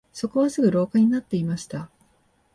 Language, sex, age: Japanese, female, 40-49